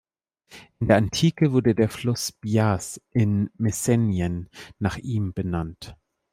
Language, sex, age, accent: German, male, 30-39, Deutschland Deutsch